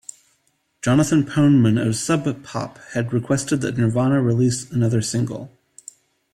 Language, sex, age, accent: English, male, 30-39, United States English